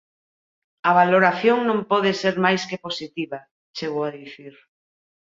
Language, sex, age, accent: Galician, female, 40-49, Normativo (estándar)